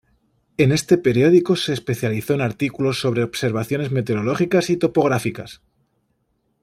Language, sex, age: Spanish, male, 19-29